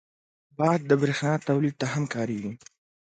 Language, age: Pashto, under 19